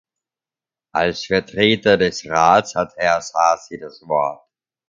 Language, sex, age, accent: German, male, 30-39, Österreichisches Deutsch